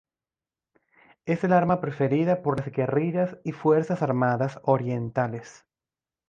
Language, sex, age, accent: Spanish, male, 30-39, Caribe: Cuba, Venezuela, Puerto Rico, República Dominicana, Panamá, Colombia caribeña, México caribeño, Costa del golfo de México